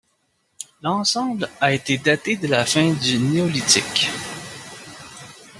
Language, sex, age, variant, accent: French, male, 30-39, Français d'Amérique du Nord, Français du Canada